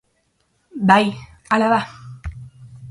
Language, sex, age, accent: Basque, female, under 19, Mendebalekoa (Araba, Bizkaia, Gipuzkoako mendebaleko herri batzuk)